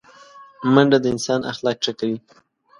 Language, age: Pashto, 19-29